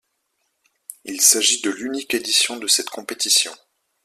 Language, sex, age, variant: French, male, 19-29, Français de métropole